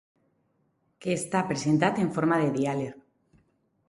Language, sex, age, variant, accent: Catalan, female, 19-29, Alacantí, valencià